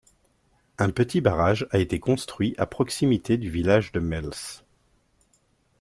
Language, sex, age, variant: French, male, 40-49, Français de métropole